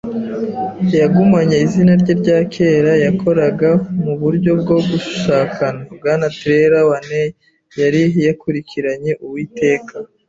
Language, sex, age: Kinyarwanda, female, 30-39